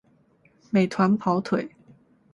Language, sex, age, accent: Chinese, female, 19-29, 出生地：广东省